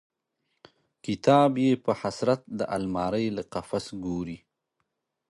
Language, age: Pashto, 30-39